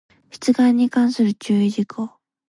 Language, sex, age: Japanese, female, 19-29